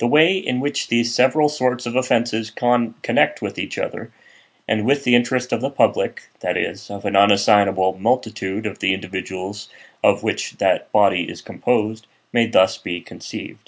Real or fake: real